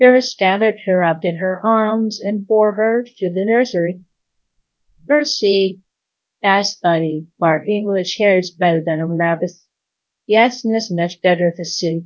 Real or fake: fake